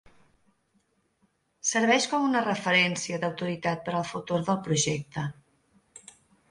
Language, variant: Catalan, Central